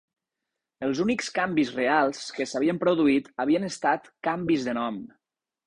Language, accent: Catalan, valencià